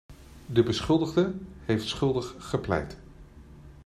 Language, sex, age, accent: Dutch, male, 40-49, Nederlands Nederlands